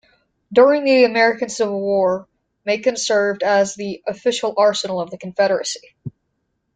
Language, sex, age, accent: English, female, under 19, United States English